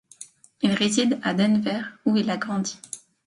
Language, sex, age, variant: French, female, 19-29, Français de métropole